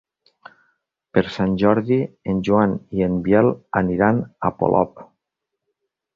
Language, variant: Catalan, Nord-Occidental